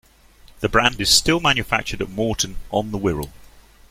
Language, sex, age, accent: English, male, 60-69, England English